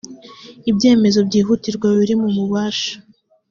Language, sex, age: Kinyarwanda, female, under 19